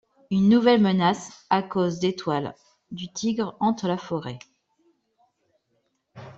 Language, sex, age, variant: French, female, 30-39, Français de métropole